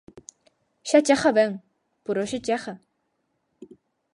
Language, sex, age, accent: Galician, female, under 19, Central (gheada)